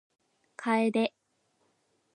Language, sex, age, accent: Japanese, female, under 19, 標準語